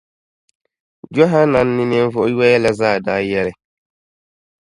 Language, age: Dagbani, 19-29